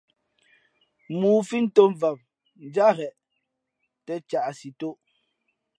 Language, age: Fe'fe', 19-29